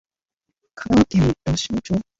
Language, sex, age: Japanese, female, 19-29